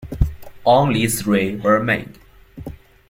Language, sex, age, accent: English, male, under 19, Hong Kong English